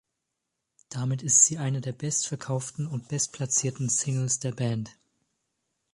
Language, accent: German, Deutschland Deutsch